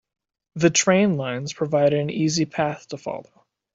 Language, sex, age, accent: English, male, 19-29, United States English